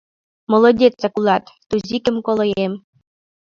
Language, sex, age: Mari, female, 19-29